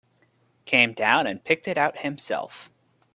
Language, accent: English, United States English